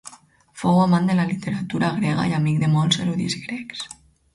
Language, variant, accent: Catalan, Alacantí, valencià